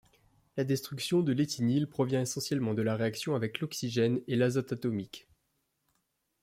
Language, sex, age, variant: French, male, 19-29, Français de métropole